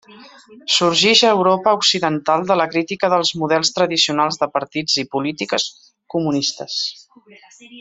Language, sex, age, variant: Catalan, female, 40-49, Central